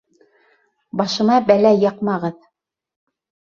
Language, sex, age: Bashkir, female, 30-39